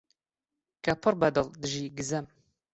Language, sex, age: Central Kurdish, male, 19-29